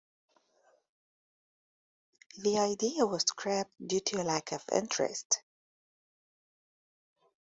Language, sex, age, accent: English, female, 30-39, United States English